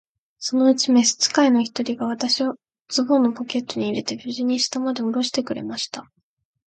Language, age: Japanese, 19-29